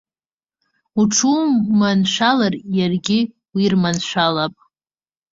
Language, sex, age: Abkhazian, female, under 19